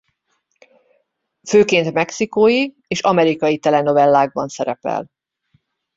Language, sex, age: Hungarian, female, 40-49